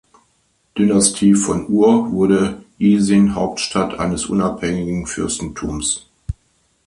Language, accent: German, Deutschland Deutsch